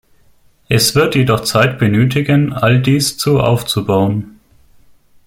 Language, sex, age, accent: German, male, 19-29, Deutschland Deutsch